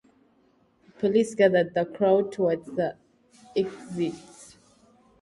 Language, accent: English, England English